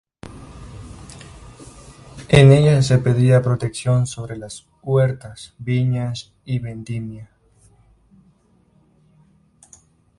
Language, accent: Spanish, España: Norte peninsular (Asturias, Castilla y León, Cantabria, País Vasco, Navarra, Aragón, La Rioja, Guadalajara, Cuenca)